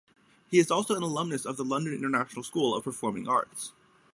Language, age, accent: English, 19-29, United States English